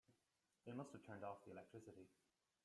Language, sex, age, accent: English, male, 30-39, Irish English